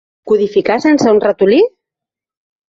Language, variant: Catalan, Central